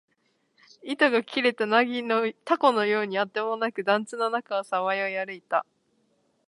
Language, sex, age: Japanese, female, 19-29